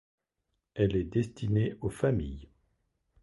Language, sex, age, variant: French, male, 50-59, Français de métropole